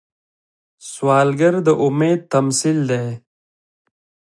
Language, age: Pashto, 19-29